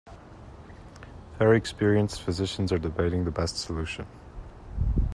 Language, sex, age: English, male, 30-39